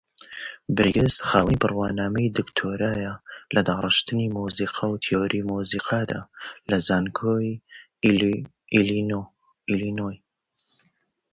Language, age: English, 30-39